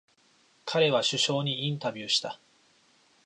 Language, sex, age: Japanese, male, 19-29